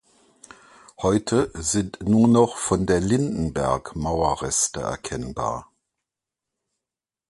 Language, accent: German, Deutschland Deutsch